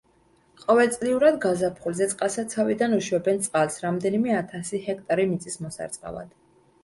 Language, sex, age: Georgian, female, 19-29